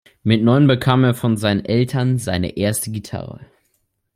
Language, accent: German, Deutschland Deutsch